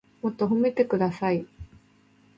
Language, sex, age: Japanese, female, 30-39